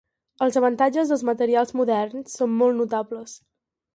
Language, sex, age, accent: Catalan, female, under 19, gironí